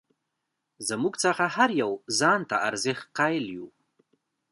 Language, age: Pashto, 19-29